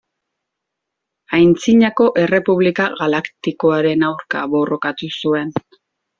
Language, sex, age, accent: Basque, female, 40-49, Mendebalekoa (Araba, Bizkaia, Gipuzkoako mendebaleko herri batzuk)